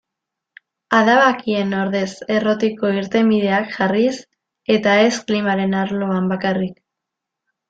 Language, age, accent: Basque, 19-29, Erdialdekoa edo Nafarra (Gipuzkoa, Nafarroa)